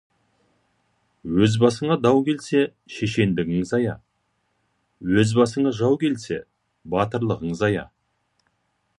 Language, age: Kazakh, 40-49